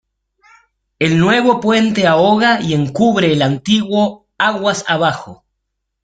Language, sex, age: Spanish, male, 40-49